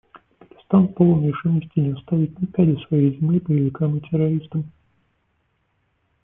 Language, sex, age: Russian, male, 30-39